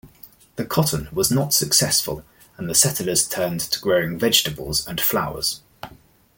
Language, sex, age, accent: English, male, 40-49, England English